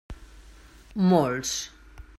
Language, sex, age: Catalan, female, 40-49